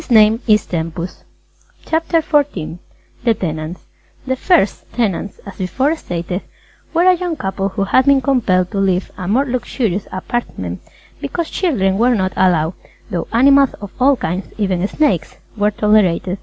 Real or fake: real